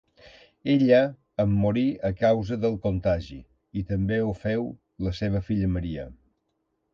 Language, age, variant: Catalan, 60-69, Balear